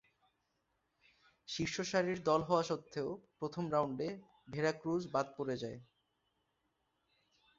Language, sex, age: Bengali, male, 19-29